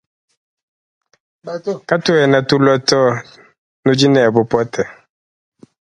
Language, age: Luba-Lulua, 30-39